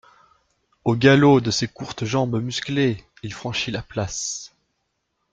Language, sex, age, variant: French, male, 19-29, Français de métropole